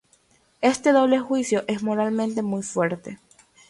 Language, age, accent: Spanish, 19-29, Andino-Pacífico: Colombia, Perú, Ecuador, oeste de Bolivia y Venezuela andina